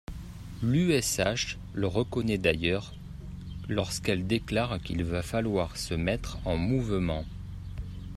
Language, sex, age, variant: French, male, 30-39, Français de métropole